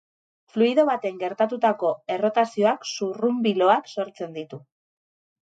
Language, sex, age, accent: Basque, female, 30-39, Mendebalekoa (Araba, Bizkaia, Gipuzkoako mendebaleko herri batzuk)